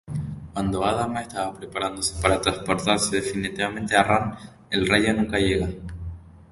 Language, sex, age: Spanish, male, 19-29